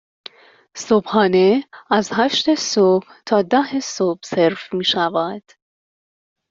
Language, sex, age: Persian, female, 19-29